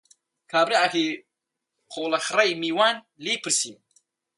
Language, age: Central Kurdish, 19-29